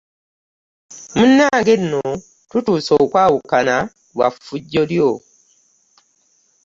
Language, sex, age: Ganda, female, 50-59